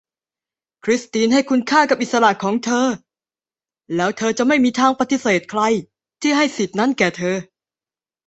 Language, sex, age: Thai, female, under 19